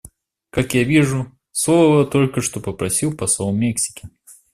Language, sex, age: Russian, male, under 19